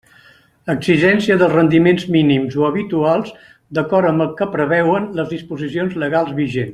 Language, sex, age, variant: Catalan, male, 60-69, Central